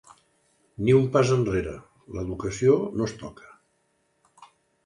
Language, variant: Catalan, Central